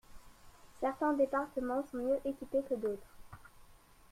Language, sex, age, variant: French, male, 40-49, Français de métropole